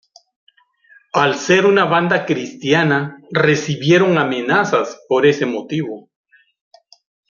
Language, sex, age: Spanish, male, 50-59